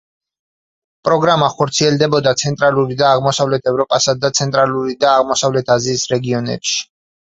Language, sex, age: Georgian, male, 30-39